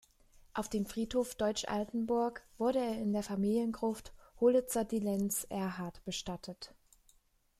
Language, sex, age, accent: German, female, 19-29, Deutschland Deutsch